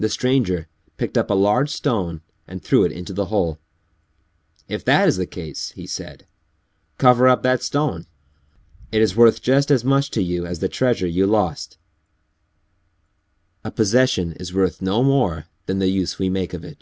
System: none